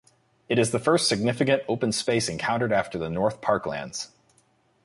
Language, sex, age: English, male, 19-29